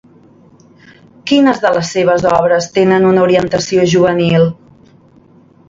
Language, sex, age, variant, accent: Catalan, female, 40-49, Central, central